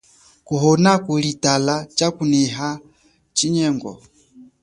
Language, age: Chokwe, 40-49